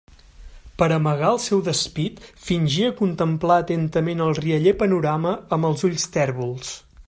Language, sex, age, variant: Catalan, male, 30-39, Central